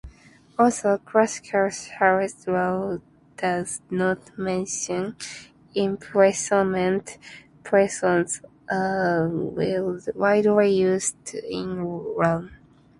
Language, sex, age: English, female, under 19